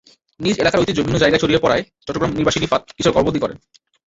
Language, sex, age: Bengali, male, 19-29